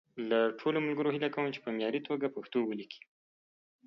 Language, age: Pashto, 30-39